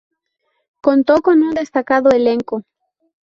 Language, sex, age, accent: Spanish, female, 19-29, México